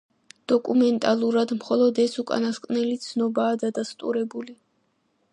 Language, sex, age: Georgian, female, under 19